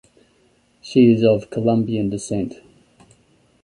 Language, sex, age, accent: English, male, 40-49, Australian English